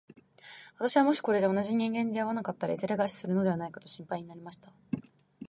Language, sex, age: Japanese, female, 19-29